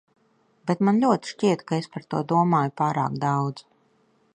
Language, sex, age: Latvian, female, 40-49